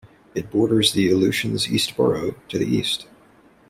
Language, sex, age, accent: English, male, 30-39, United States English